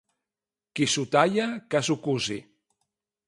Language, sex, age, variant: Catalan, male, 40-49, Central